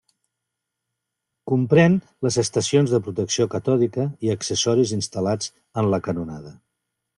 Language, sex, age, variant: Catalan, male, 50-59, Central